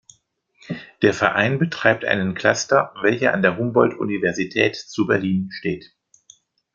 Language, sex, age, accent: German, male, 50-59, Deutschland Deutsch